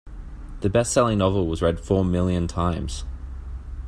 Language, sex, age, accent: English, male, 30-39, Australian English